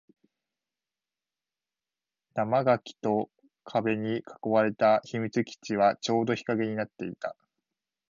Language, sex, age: Japanese, male, 19-29